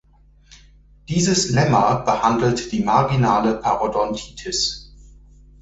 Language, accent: German, Deutschland Deutsch